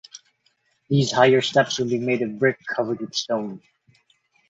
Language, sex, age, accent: English, male, 19-29, Filipino